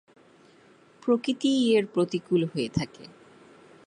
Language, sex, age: Bengali, female, 30-39